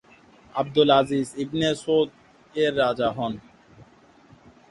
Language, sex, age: Bengali, male, 19-29